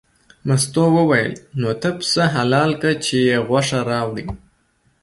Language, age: Pashto, 19-29